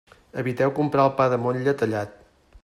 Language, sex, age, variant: Catalan, male, 50-59, Central